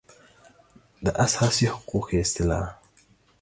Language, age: Pashto, 30-39